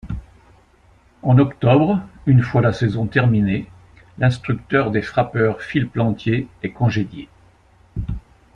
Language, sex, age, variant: French, male, 60-69, Français de métropole